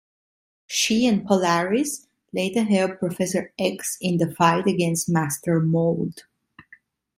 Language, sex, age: English, female, 30-39